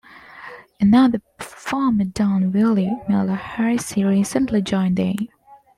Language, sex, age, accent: English, female, 19-29, India and South Asia (India, Pakistan, Sri Lanka)